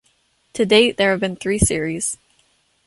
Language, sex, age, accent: English, female, 19-29, United States English